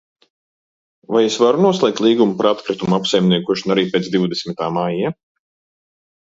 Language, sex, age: Latvian, male, 30-39